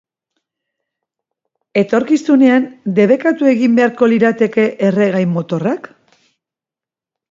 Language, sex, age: Basque, female, 60-69